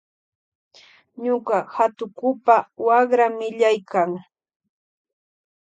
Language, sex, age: Loja Highland Quichua, female, 40-49